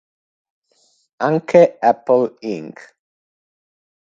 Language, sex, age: Italian, male, 19-29